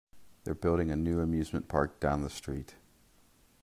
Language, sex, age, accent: English, male, 50-59, United States English